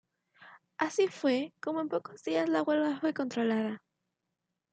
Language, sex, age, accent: Spanish, female, under 19, México